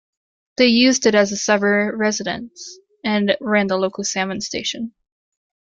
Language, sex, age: English, female, 30-39